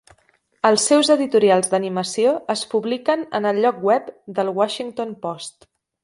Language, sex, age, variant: Catalan, female, 19-29, Central